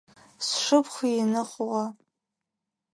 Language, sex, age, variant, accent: Adyghe, female, under 19, Адыгабзэ (Кирил, пстэумэ зэдыряе), Бжъэдыгъу (Bjeduğ)